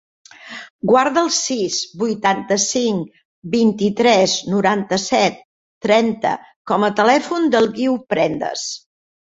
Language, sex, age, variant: Catalan, female, 60-69, Central